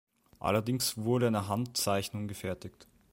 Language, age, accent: German, 19-29, Österreichisches Deutsch